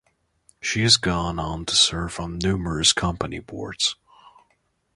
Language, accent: English, United States English; England English